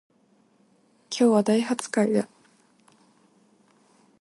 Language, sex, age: Japanese, female, 19-29